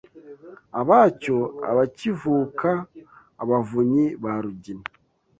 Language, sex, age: Kinyarwanda, male, 19-29